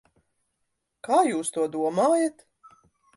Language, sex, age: Latvian, female, 40-49